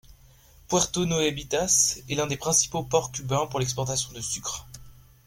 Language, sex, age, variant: French, male, under 19, Français de métropole